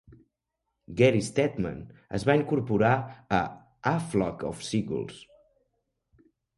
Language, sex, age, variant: Catalan, male, 19-29, Central